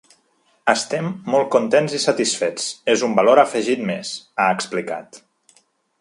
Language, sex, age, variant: Catalan, male, 30-39, Nord-Occidental